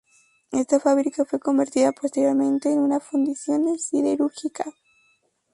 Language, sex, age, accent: Spanish, female, under 19, México